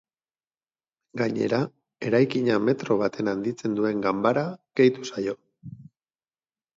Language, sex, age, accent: Basque, male, 30-39, Batua